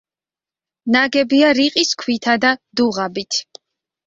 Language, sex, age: Georgian, female, 19-29